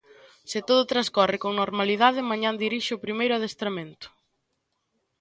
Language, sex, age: Galician, female, 19-29